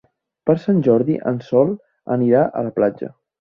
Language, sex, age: Catalan, male, 19-29